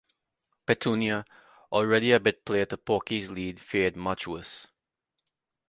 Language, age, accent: English, 30-39, West Indies and Bermuda (Bahamas, Bermuda, Jamaica, Trinidad)